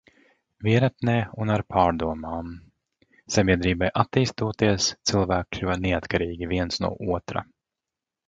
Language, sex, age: Latvian, male, 40-49